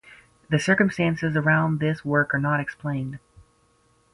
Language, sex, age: English, female, 19-29